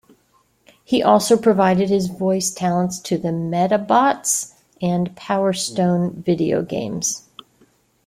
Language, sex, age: English, female, 50-59